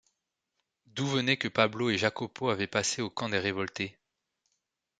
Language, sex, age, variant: French, male, 19-29, Français de métropole